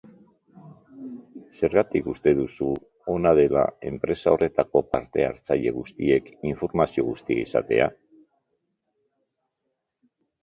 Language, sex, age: Basque, male, 60-69